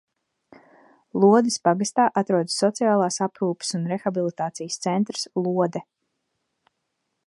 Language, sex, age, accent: Latvian, female, 30-39, bez akcenta